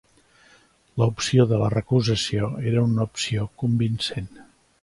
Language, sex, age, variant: Catalan, male, 60-69, Central